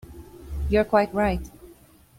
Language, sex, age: English, female, 19-29